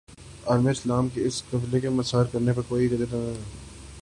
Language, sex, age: Urdu, male, 19-29